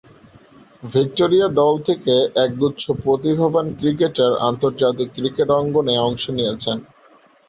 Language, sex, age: Bengali, male, 19-29